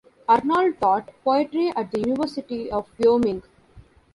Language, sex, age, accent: English, female, 19-29, India and South Asia (India, Pakistan, Sri Lanka)